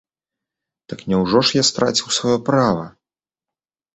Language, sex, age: Belarusian, male, 30-39